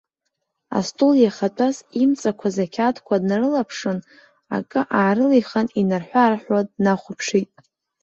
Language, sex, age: Abkhazian, female, under 19